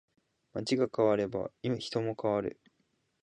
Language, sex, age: Japanese, male, 19-29